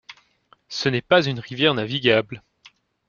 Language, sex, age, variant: French, male, 19-29, Français de métropole